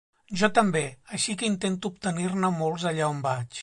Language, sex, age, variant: Catalan, male, 40-49, Central